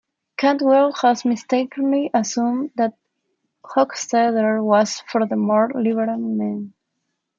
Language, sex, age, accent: English, female, 19-29, United States English